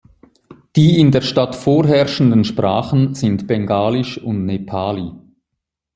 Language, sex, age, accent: German, male, 40-49, Schweizerdeutsch